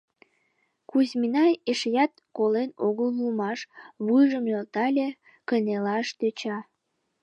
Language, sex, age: Mari, female, under 19